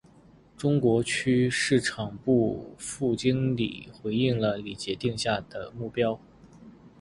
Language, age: Chinese, 19-29